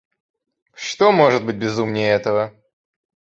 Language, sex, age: Russian, male, under 19